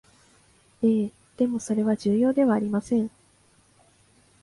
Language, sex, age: Japanese, female, 19-29